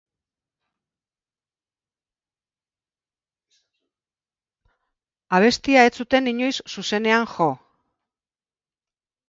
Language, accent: Basque, Mendebalekoa (Araba, Bizkaia, Gipuzkoako mendebaleko herri batzuk)